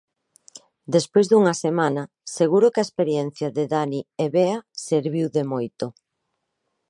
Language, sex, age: Galician, female, 40-49